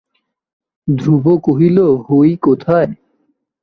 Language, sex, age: Bengali, male, 19-29